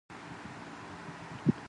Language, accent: English, Filipino